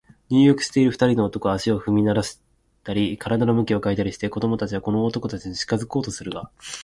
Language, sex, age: Japanese, male, 19-29